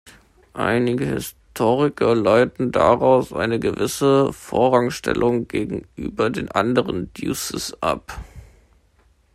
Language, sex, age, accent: German, male, 19-29, Deutschland Deutsch